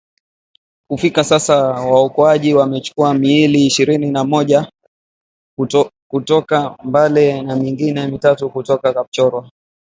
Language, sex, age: Swahili, male, 19-29